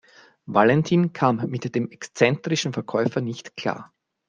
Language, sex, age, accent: German, male, 40-49, Österreichisches Deutsch